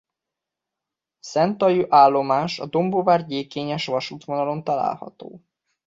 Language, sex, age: Hungarian, male, 30-39